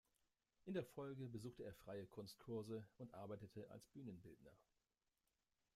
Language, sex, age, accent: German, male, 30-39, Deutschland Deutsch